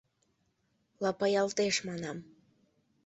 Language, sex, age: Mari, female, under 19